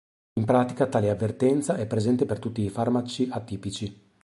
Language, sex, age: Italian, male, 40-49